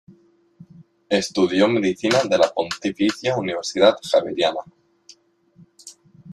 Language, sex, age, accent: Spanish, male, 19-29, España: Islas Canarias